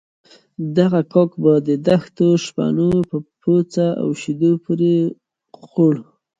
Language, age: Pashto, 19-29